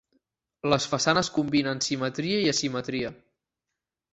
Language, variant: Catalan, Central